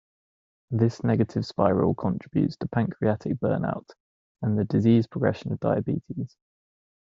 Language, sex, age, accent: English, male, 19-29, England English